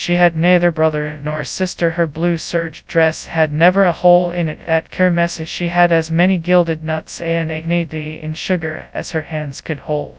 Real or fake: fake